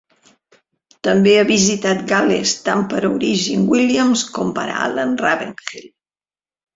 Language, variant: Catalan, Central